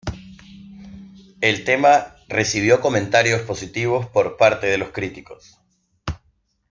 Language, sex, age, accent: Spanish, male, 30-39, Andino-Pacífico: Colombia, Perú, Ecuador, oeste de Bolivia y Venezuela andina